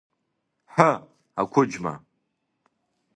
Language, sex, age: Abkhazian, male, under 19